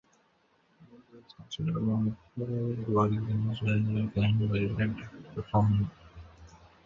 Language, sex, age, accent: English, male, 19-29, India and South Asia (India, Pakistan, Sri Lanka)